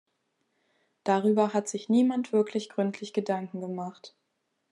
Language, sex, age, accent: German, female, 19-29, Deutschland Deutsch